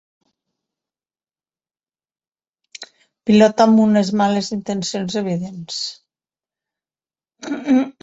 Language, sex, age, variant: Catalan, female, 50-59, Nord-Occidental